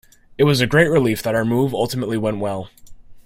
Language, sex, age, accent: English, male, under 19, United States English